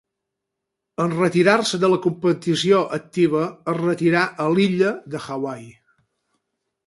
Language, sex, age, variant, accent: Catalan, male, 50-59, Balear, menorquí